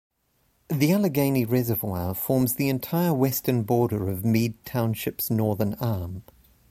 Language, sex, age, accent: English, male, 30-39, New Zealand English